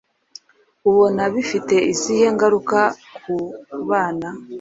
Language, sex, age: Kinyarwanda, female, 30-39